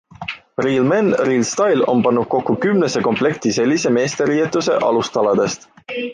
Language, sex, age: Estonian, male, 19-29